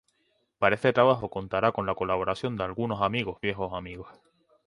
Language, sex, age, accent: Spanish, male, 19-29, España: Islas Canarias